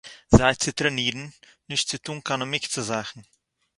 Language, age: Yiddish, under 19